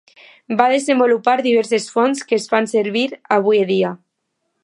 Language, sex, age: Catalan, female, under 19